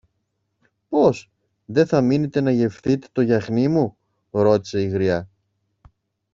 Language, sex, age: Greek, male, 40-49